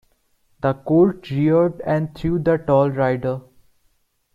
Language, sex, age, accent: English, male, 19-29, India and South Asia (India, Pakistan, Sri Lanka)